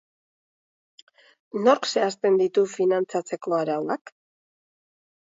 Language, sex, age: Basque, female, 50-59